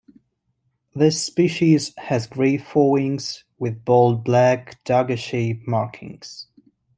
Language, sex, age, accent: English, male, 19-29, England English